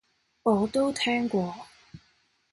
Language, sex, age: Cantonese, female, 19-29